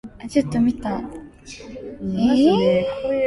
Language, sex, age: Cantonese, female, 19-29